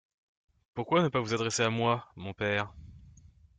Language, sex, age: French, male, 19-29